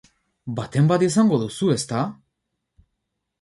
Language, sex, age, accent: Basque, male, 19-29, Mendebalekoa (Araba, Bizkaia, Gipuzkoako mendebaleko herri batzuk)